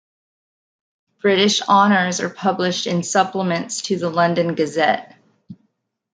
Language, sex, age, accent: English, female, 40-49, United States English